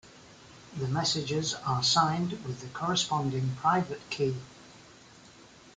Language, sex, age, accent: English, male, 60-69, England English